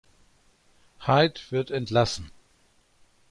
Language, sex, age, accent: German, male, 60-69, Deutschland Deutsch